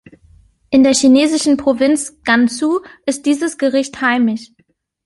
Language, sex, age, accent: German, female, 30-39, Deutschland Deutsch